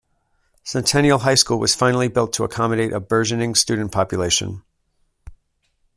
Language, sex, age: English, male, 40-49